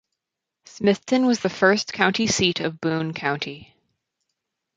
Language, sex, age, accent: English, female, 30-39, United States English